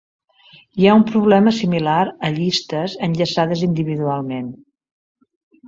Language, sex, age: Catalan, female, 70-79